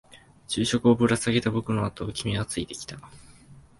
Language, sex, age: Japanese, male, 19-29